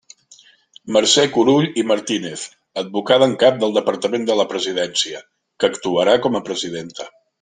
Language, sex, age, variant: Catalan, male, 50-59, Central